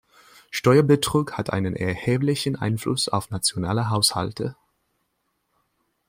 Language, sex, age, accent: German, male, 19-29, Deutschland Deutsch